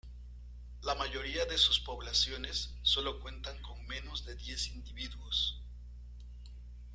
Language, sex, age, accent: Spanish, male, 50-59, México